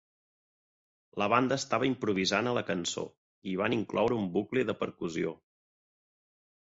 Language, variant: Catalan, Central